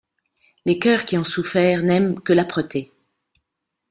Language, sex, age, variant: French, female, 50-59, Français de métropole